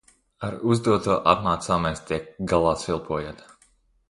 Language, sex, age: Latvian, male, under 19